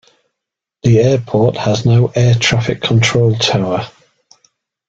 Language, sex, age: English, male, 60-69